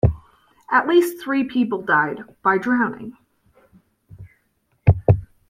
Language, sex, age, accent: English, female, under 19, United States English